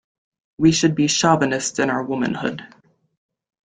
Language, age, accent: English, 19-29, United States English